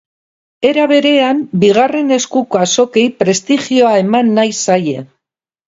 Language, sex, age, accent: Basque, female, 60-69, Mendebalekoa (Araba, Bizkaia, Gipuzkoako mendebaleko herri batzuk)